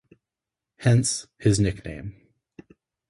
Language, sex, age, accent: English, male, 30-39, United States English